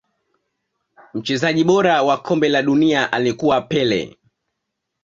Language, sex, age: Swahili, male, 19-29